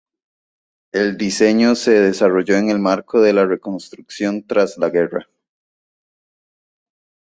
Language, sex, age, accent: Spanish, male, 19-29, América central